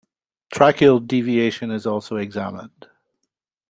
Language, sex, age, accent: English, male, 50-59, Irish English